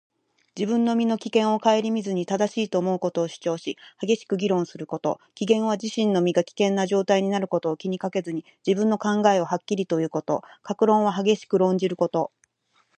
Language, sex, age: Japanese, female, 50-59